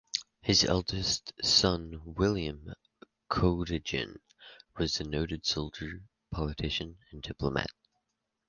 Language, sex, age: English, male, under 19